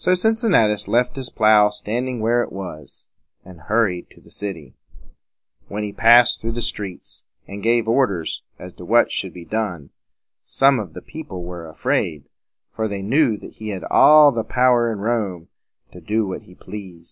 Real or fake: real